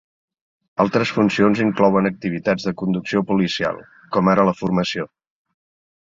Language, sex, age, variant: Catalan, male, 50-59, Central